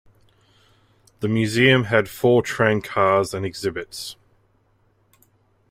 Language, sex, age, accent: English, male, 30-39, Australian English